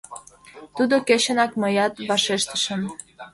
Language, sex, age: Mari, female, 19-29